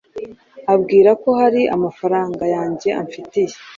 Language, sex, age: Kinyarwanda, female, 19-29